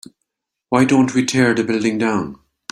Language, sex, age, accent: English, male, 60-69, Irish English